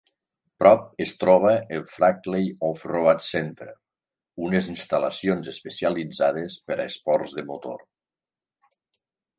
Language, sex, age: Catalan, male, 60-69